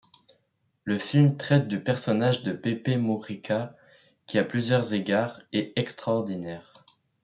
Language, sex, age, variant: French, male, under 19, Français de métropole